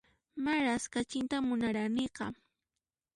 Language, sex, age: Puno Quechua, female, 19-29